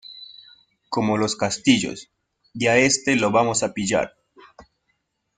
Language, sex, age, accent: Spanish, male, 19-29, Andino-Pacífico: Colombia, Perú, Ecuador, oeste de Bolivia y Venezuela andina